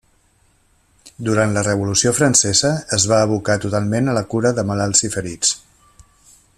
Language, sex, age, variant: Catalan, male, 50-59, Central